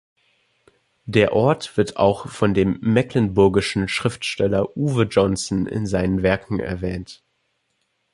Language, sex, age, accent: German, male, 19-29, Deutschland Deutsch